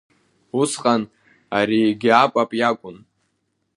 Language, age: Abkhazian, under 19